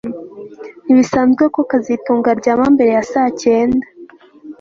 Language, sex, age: Kinyarwanda, female, 19-29